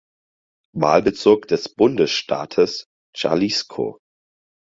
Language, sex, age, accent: German, male, 19-29, Deutschland Deutsch